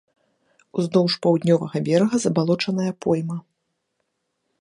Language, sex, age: Belarusian, female, 30-39